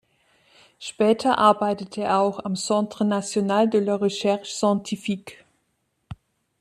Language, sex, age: German, female, 40-49